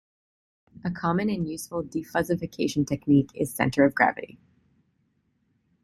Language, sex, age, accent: English, female, 30-39, United States English